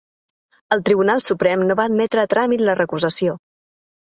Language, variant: Catalan, Balear